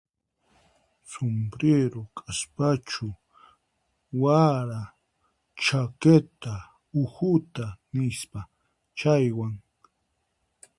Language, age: Puno Quechua, 19-29